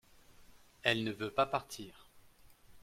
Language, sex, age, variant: French, male, 40-49, Français de métropole